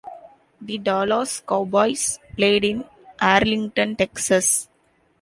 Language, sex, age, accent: English, female, 19-29, India and South Asia (India, Pakistan, Sri Lanka)